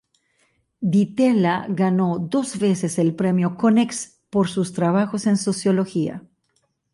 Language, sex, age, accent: Spanish, female, 60-69, Caribe: Cuba, Venezuela, Puerto Rico, República Dominicana, Panamá, Colombia caribeña, México caribeño, Costa del golfo de México